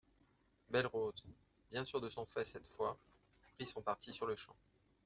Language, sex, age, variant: French, male, 30-39, Français de métropole